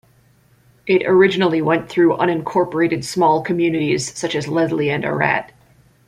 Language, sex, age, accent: English, female, 19-29, United States English